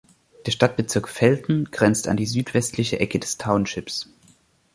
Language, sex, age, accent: German, male, 19-29, Deutschland Deutsch